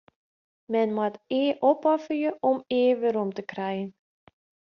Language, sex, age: Western Frisian, female, 30-39